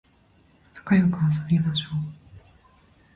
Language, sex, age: Japanese, female, 19-29